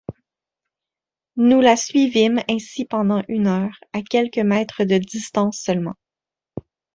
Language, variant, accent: French, Français d'Amérique du Nord, Français du Canada